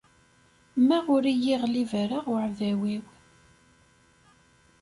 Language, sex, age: Kabyle, female, 30-39